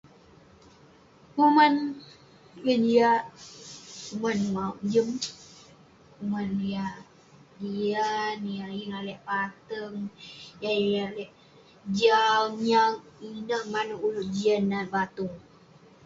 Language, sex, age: Western Penan, female, under 19